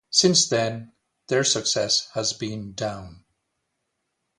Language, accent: English, Irish English